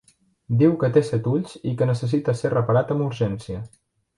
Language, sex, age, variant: Catalan, male, 19-29, Central